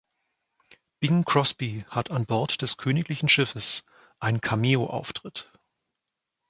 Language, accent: German, Deutschland Deutsch